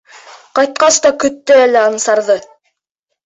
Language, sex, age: Bashkir, male, under 19